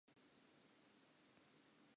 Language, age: Southern Sotho, 19-29